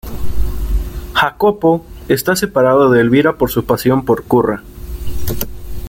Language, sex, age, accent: Spanish, male, 19-29, México